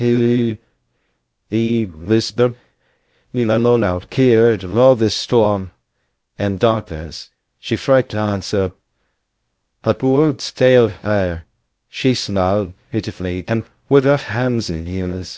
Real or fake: fake